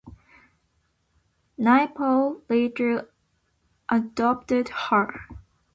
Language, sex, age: English, female, 19-29